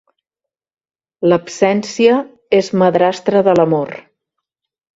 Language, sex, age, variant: Catalan, female, 60-69, Central